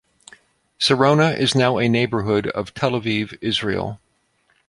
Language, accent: English, United States English